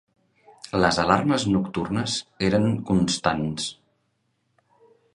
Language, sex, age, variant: Catalan, male, 40-49, Central